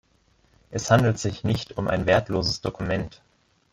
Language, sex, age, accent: German, male, 19-29, Deutschland Deutsch